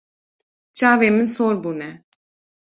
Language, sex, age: Kurdish, female, 19-29